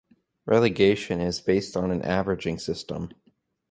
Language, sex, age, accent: English, male, under 19, United States English